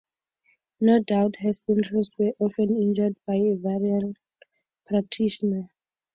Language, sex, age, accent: English, female, 19-29, Southern African (South Africa, Zimbabwe, Namibia)